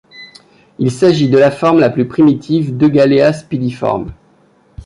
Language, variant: French, Français de métropole